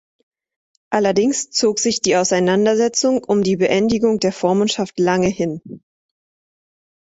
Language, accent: German, Deutschland Deutsch